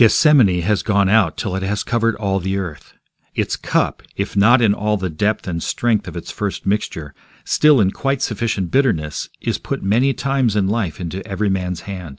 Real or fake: real